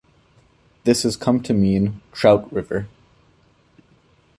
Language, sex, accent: English, male, Canadian English